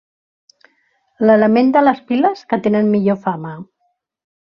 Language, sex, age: Catalan, female, 60-69